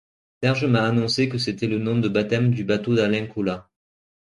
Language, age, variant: French, 30-39, Français de métropole